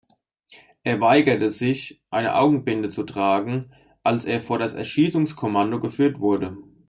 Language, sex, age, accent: German, male, 30-39, Deutschland Deutsch